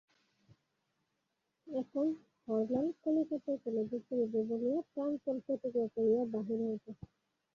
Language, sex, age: Bengali, female, 19-29